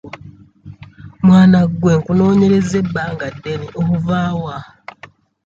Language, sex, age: Ganda, male, 19-29